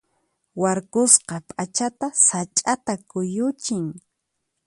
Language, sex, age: Puno Quechua, female, 19-29